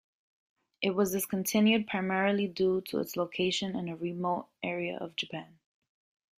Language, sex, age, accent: English, female, 19-29, United States English